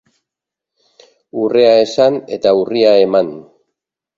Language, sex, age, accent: Basque, male, 50-59, Erdialdekoa edo Nafarra (Gipuzkoa, Nafarroa)